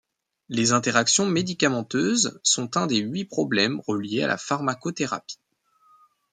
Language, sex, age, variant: French, male, 19-29, Français de métropole